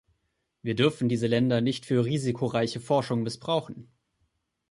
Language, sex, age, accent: German, male, 19-29, Deutschland Deutsch